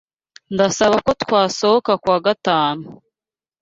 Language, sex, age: Kinyarwanda, female, 19-29